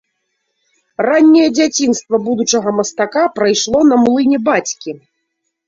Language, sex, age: Belarusian, female, 30-39